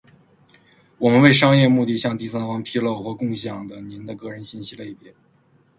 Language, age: Chinese, 30-39